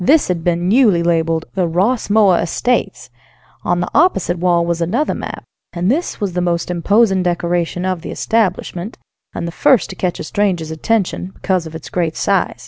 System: none